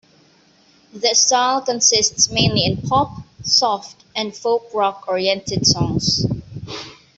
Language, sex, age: English, female, 19-29